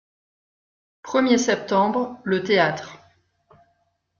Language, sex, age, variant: French, female, 40-49, Français de métropole